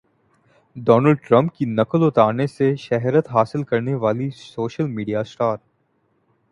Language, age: Urdu, 19-29